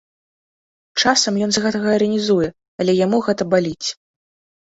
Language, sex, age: Belarusian, female, 19-29